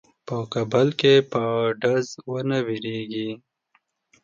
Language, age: Pashto, 19-29